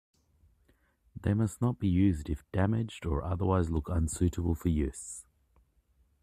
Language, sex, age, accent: English, male, 30-39, Australian English